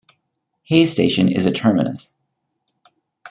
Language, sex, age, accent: English, male, 30-39, United States English